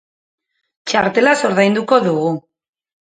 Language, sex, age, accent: Basque, female, 40-49, Mendebalekoa (Araba, Bizkaia, Gipuzkoako mendebaleko herri batzuk)